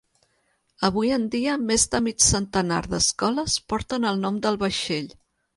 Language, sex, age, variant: Catalan, female, 40-49, Central